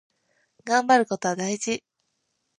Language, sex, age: Japanese, female, 19-29